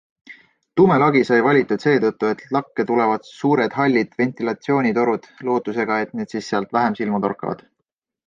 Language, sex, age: Estonian, male, 19-29